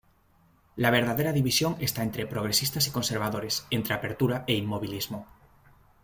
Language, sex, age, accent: Spanish, male, 19-29, España: Norte peninsular (Asturias, Castilla y León, Cantabria, País Vasco, Navarra, Aragón, La Rioja, Guadalajara, Cuenca)